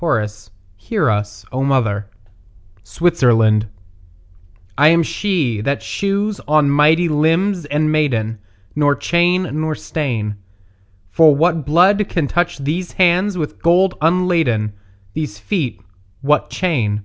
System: none